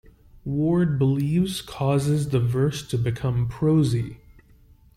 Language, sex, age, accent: English, male, 30-39, United States English